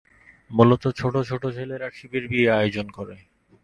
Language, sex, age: Bengali, male, 19-29